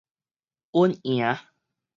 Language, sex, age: Min Nan Chinese, male, 19-29